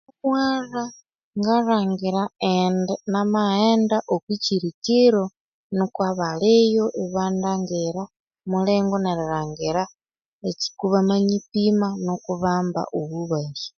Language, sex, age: Konzo, female, 40-49